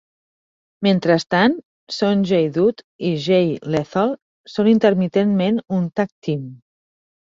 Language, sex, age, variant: Catalan, female, 40-49, Central